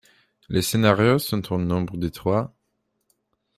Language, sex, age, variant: French, male, under 19, Français de métropole